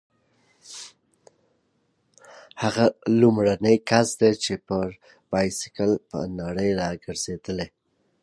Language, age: Pashto, 30-39